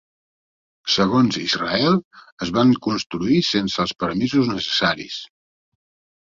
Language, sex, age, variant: Catalan, male, 60-69, Central